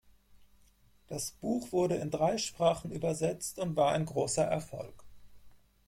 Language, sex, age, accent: German, male, 40-49, Deutschland Deutsch